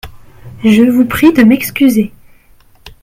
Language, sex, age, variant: French, female, 19-29, Français de métropole